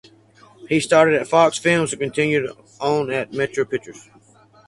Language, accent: English, United States English